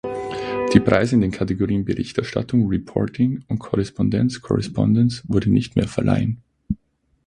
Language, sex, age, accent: German, male, 19-29, Österreichisches Deutsch